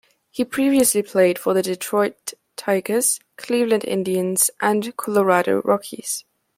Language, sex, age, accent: English, female, under 19, England English